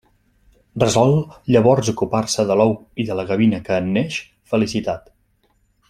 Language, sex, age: Catalan, male, 40-49